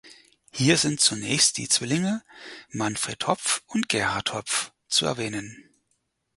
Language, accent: German, Deutschland Deutsch